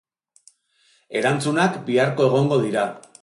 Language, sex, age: Basque, male, 40-49